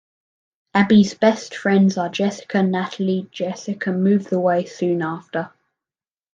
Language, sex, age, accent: English, male, under 19, Australian English